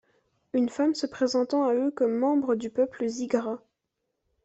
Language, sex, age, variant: French, female, 19-29, Français de métropole